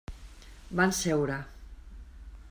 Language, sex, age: Catalan, female, 40-49